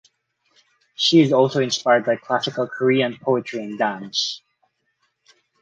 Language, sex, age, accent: English, male, 19-29, Filipino